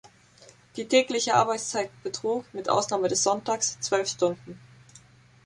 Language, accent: German, Deutschland Deutsch